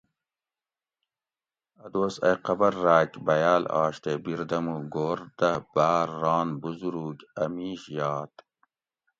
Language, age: Gawri, 40-49